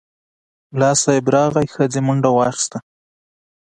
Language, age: Pashto, 19-29